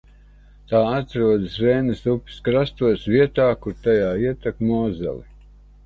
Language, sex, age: Latvian, male, 60-69